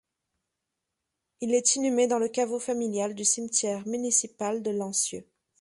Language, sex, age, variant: French, female, 30-39, Français de métropole